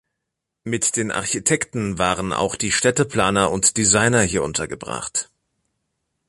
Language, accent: German, Deutschland Deutsch